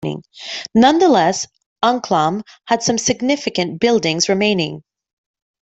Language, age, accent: English, 30-39, England English